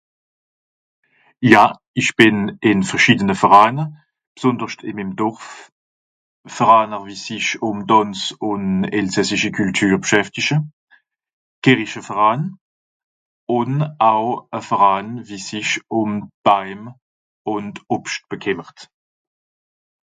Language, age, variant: Swiss German, 40-49, Nordniederàlemmànisch (Rishoffe, Zàwere, Bùsswìller, Hawenau, Brüemt, Stroossbùri, Molse, Dàmbàch, Schlettstàtt, Pfàlzbùri usw.)